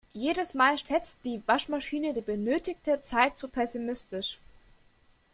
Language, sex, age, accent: German, female, 19-29, Deutschland Deutsch